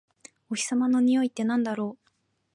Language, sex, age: Japanese, female, 19-29